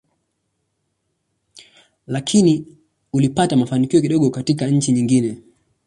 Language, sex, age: Swahili, male, 19-29